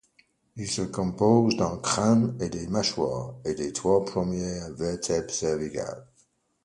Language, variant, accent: French, Français d'Europe, Français du Royaume-Uni